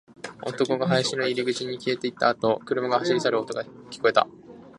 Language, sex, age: Japanese, male, 19-29